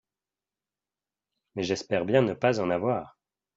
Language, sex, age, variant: French, male, 19-29, Français de métropole